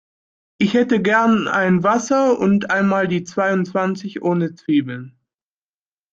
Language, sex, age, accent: German, male, 40-49, Deutschland Deutsch